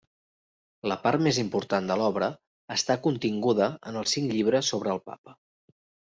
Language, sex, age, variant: Catalan, male, 30-39, Central